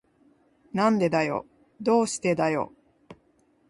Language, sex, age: Japanese, female, 40-49